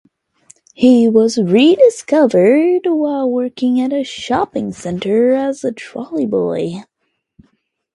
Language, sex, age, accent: English, female, under 19, United States English